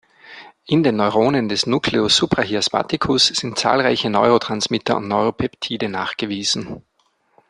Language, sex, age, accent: German, male, 40-49, Österreichisches Deutsch